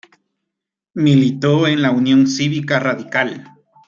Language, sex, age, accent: Spanish, male, 30-39, Andino-Pacífico: Colombia, Perú, Ecuador, oeste de Bolivia y Venezuela andina